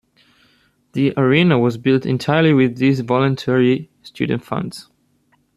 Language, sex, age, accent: English, male, 19-29, United States English